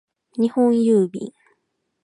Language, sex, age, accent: Japanese, female, 19-29, 関西